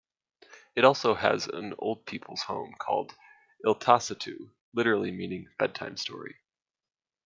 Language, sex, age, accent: English, male, 19-29, United States English